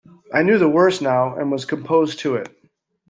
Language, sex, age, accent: English, male, 50-59, United States English